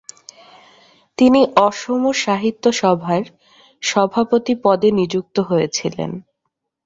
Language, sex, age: Bengali, female, 19-29